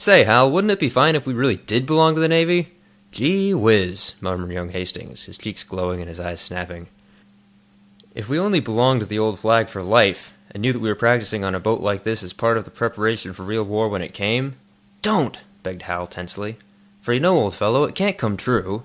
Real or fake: real